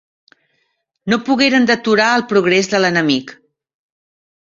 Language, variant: Catalan, Central